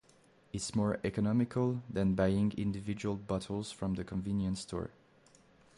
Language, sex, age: English, male, 19-29